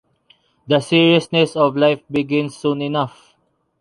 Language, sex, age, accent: English, male, 19-29, Filipino